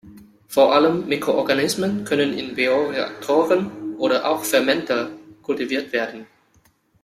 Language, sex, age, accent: German, male, 30-39, Deutschland Deutsch